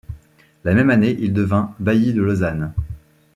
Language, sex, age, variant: French, male, 30-39, Français de métropole